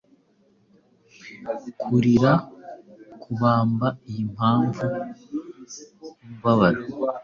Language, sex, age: Kinyarwanda, male, 19-29